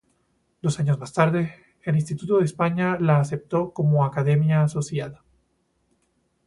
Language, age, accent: Spanish, 19-29, Andino-Pacífico: Colombia, Perú, Ecuador, oeste de Bolivia y Venezuela andina